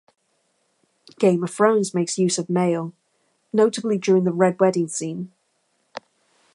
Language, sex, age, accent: English, female, 19-29, England English